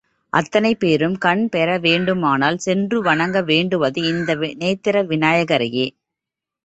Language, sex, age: Tamil, female, 30-39